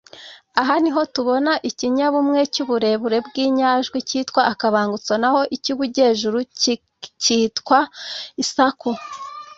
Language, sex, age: Kinyarwanda, female, 19-29